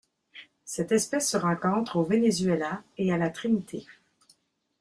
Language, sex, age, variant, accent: French, female, 50-59, Français d'Amérique du Nord, Français du Canada